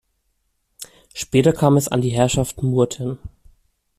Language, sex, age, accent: German, male, 19-29, Deutschland Deutsch